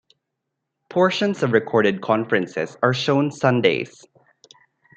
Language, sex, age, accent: English, male, 19-29, Filipino